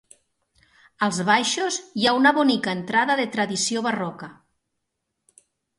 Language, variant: Catalan, Nord-Occidental